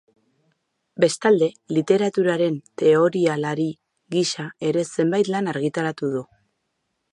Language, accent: Basque, Mendebalekoa (Araba, Bizkaia, Gipuzkoako mendebaleko herri batzuk)